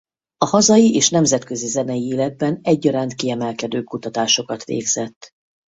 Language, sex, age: Hungarian, female, 50-59